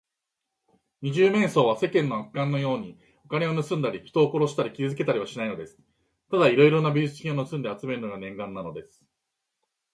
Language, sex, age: Japanese, male, 40-49